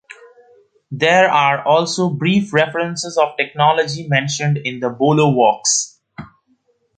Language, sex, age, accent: English, male, under 19, India and South Asia (India, Pakistan, Sri Lanka)